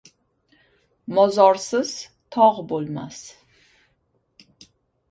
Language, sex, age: Uzbek, male, 30-39